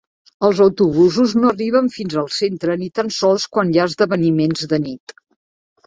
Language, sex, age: Catalan, female, 50-59